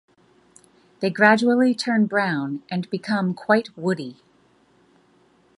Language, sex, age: English, female, 40-49